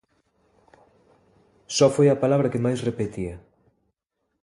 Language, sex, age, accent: Galician, male, 30-39, Central (gheada)